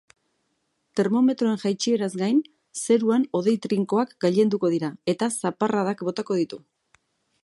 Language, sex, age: Basque, female, 40-49